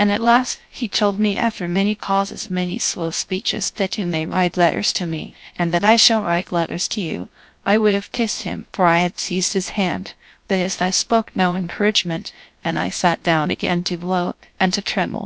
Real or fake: fake